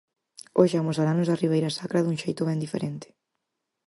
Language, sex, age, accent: Galician, female, 19-29, Central (gheada)